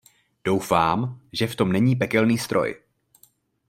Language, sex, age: Czech, male, 19-29